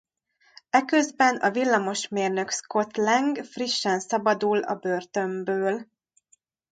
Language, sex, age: Hungarian, female, 30-39